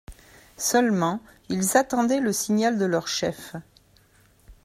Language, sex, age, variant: French, female, 60-69, Français de métropole